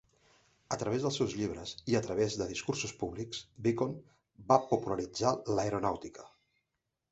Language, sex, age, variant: Catalan, male, 50-59, Central